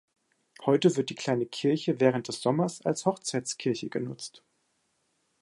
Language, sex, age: German, male, 19-29